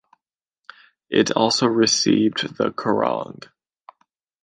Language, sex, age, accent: English, male, 19-29, United States English